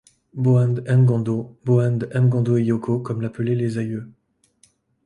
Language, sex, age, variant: French, male, 30-39, Français de métropole